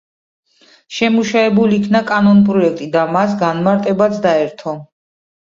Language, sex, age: Georgian, female, 40-49